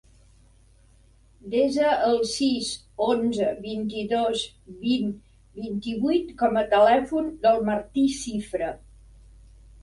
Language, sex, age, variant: Catalan, female, 60-69, Central